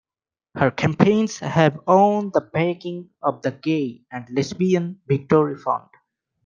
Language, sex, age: English, male, 19-29